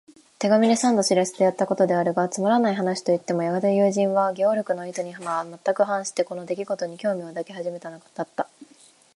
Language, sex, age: Japanese, female, 19-29